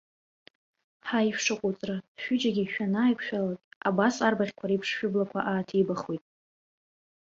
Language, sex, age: Abkhazian, female, under 19